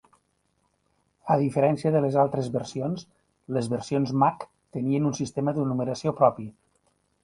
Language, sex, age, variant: Catalan, male, 50-59, Nord-Occidental